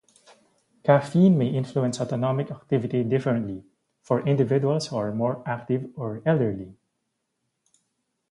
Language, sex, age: English, male, 19-29